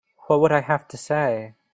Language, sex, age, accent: English, male, 19-29, United States English